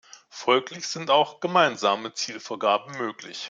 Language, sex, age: German, male, 50-59